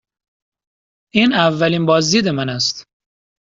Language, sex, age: Persian, male, 19-29